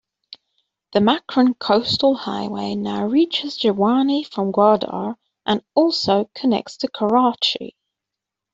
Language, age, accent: English, 19-29, England English